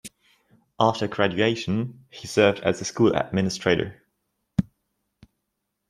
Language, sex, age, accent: English, male, 19-29, United States English